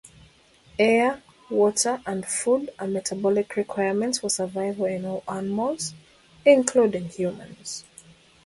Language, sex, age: English, female, 30-39